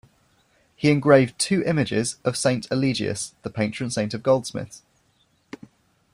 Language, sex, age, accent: English, male, 19-29, England English